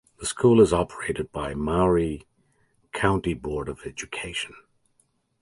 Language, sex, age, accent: English, male, 40-49, United States English